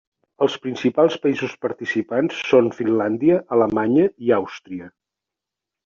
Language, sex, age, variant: Catalan, male, 50-59, Central